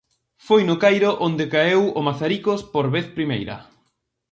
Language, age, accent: Galician, 19-29, Atlántico (seseo e gheada)